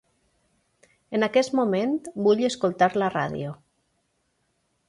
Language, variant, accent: Catalan, Valencià meridional, valencià